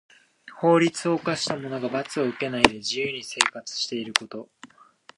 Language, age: Japanese, 19-29